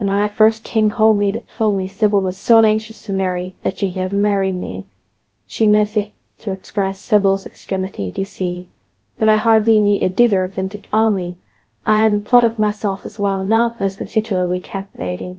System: TTS, VITS